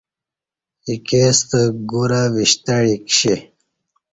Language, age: Kati, 19-29